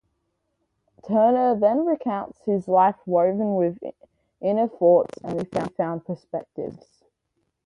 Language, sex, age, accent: English, female, under 19, Australian English